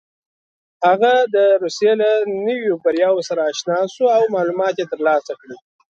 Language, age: Pashto, 19-29